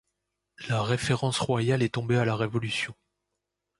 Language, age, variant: French, 40-49, Français de métropole